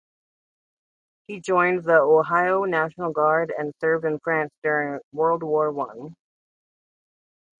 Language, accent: English, United States English